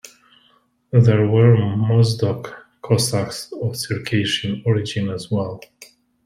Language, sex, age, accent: English, male, 30-39, United States English